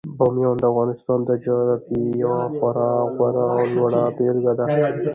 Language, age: Pashto, 19-29